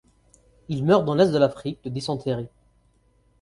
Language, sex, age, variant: French, male, 19-29, Français du nord de l'Afrique